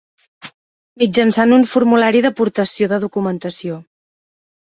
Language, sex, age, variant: Catalan, female, 19-29, Central